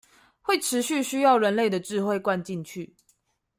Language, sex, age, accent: Chinese, female, 19-29, 出生地：臺中市